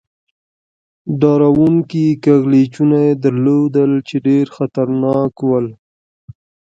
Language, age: Pashto, 19-29